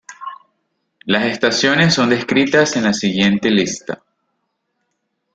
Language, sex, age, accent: Spanish, male, 19-29, Caribe: Cuba, Venezuela, Puerto Rico, República Dominicana, Panamá, Colombia caribeña, México caribeño, Costa del golfo de México